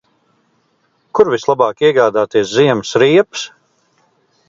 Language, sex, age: Latvian, male, 50-59